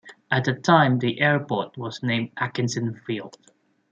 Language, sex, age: English, male, 19-29